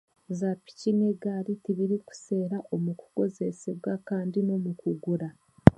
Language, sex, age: Chiga, female, 19-29